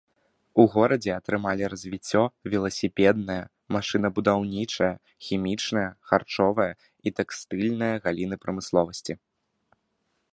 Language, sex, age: Belarusian, male, 19-29